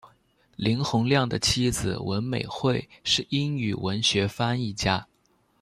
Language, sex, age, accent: Chinese, male, under 19, 出生地：湖南省